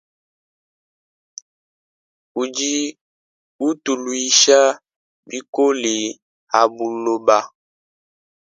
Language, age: Luba-Lulua, 19-29